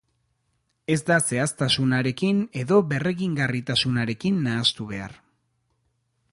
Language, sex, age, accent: Basque, male, 30-39, Erdialdekoa edo Nafarra (Gipuzkoa, Nafarroa)